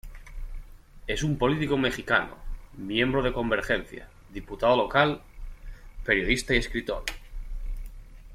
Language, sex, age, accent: Spanish, male, 19-29, España: Norte peninsular (Asturias, Castilla y León, Cantabria, País Vasco, Navarra, Aragón, La Rioja, Guadalajara, Cuenca)